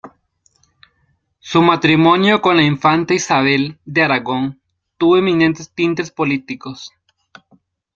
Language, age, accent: Spanish, 19-29, América central